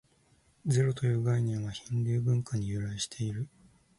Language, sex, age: Japanese, male, 19-29